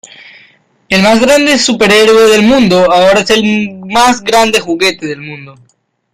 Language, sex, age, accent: Spanish, male, under 19, Andino-Pacífico: Colombia, Perú, Ecuador, oeste de Bolivia y Venezuela andina